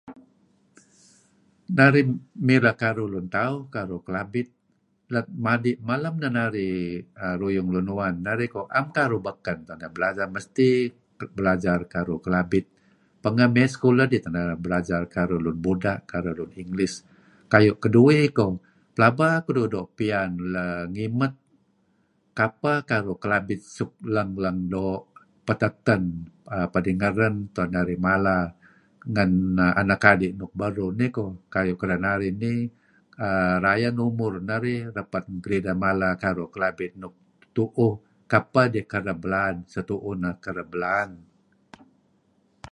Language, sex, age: Kelabit, male, 70-79